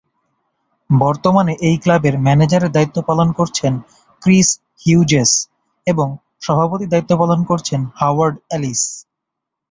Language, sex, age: Bengali, male, 19-29